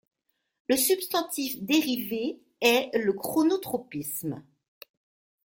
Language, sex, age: French, female, 60-69